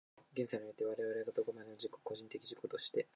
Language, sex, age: Japanese, male, 19-29